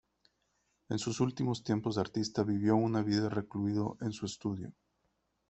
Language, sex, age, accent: Spanish, male, 30-39, México